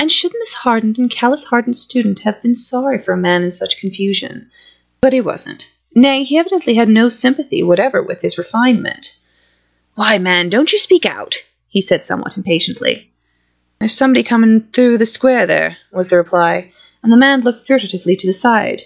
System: none